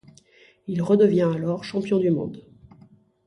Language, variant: French, Français de métropole